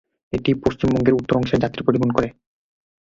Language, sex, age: Bengali, male, 19-29